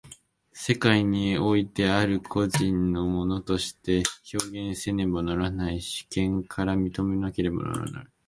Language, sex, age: Japanese, male, under 19